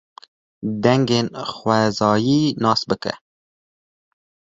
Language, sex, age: Kurdish, male, 19-29